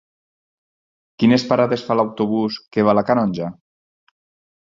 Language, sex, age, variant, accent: Catalan, male, 40-49, Valencià septentrional, valencià